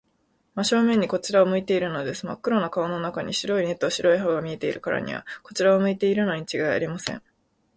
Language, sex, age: Japanese, female, 19-29